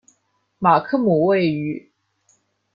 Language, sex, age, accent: Chinese, female, 19-29, 出生地：上海市